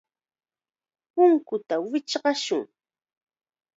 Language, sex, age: Chiquián Ancash Quechua, female, 30-39